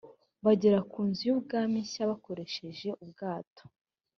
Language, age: Kinyarwanda, 19-29